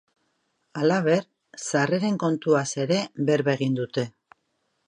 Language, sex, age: Basque, female, 50-59